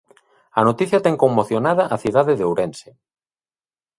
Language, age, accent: Galician, 40-49, Normativo (estándar)